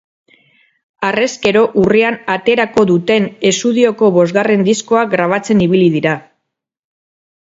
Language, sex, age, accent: Basque, female, 40-49, Mendebalekoa (Araba, Bizkaia, Gipuzkoako mendebaleko herri batzuk)